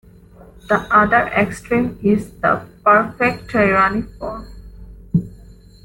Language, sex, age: English, female, 19-29